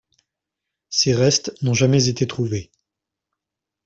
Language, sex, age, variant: French, male, 40-49, Français de métropole